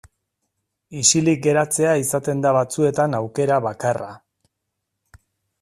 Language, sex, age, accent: Basque, male, 40-49, Erdialdekoa edo Nafarra (Gipuzkoa, Nafarroa)